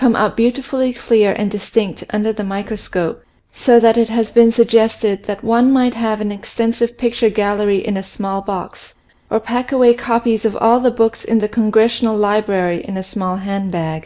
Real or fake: real